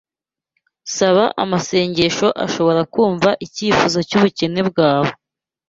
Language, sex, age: Kinyarwanda, female, 19-29